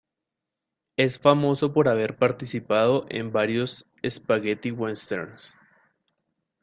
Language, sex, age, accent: Spanish, male, 19-29, Caribe: Cuba, Venezuela, Puerto Rico, República Dominicana, Panamá, Colombia caribeña, México caribeño, Costa del golfo de México